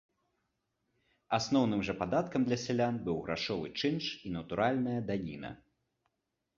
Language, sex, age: Belarusian, male, 30-39